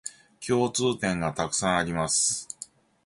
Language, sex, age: Japanese, male, 50-59